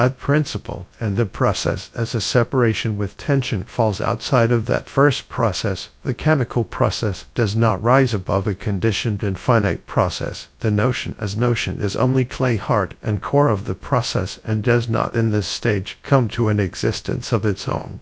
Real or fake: fake